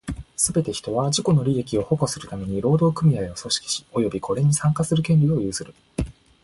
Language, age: Japanese, 19-29